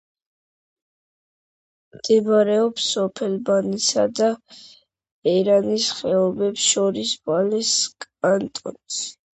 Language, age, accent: Georgian, under 19, ჩვეულებრივი